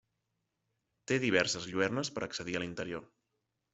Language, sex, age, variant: Catalan, male, 30-39, Central